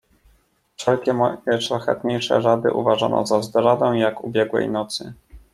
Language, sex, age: Polish, male, 19-29